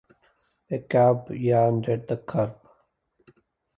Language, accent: English, India and South Asia (India, Pakistan, Sri Lanka)